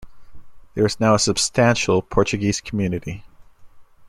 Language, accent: English, United States English